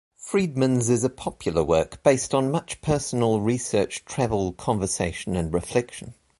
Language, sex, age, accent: English, male, 30-39, New Zealand English